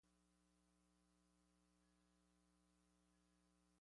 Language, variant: Portuguese, Portuguese (Brasil)